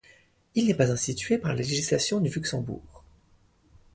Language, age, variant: French, 19-29, Français de métropole